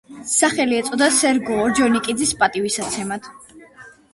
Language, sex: Georgian, female